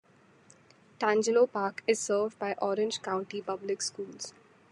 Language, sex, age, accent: English, female, 19-29, India and South Asia (India, Pakistan, Sri Lanka)